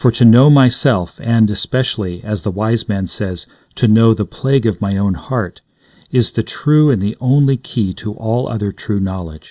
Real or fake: real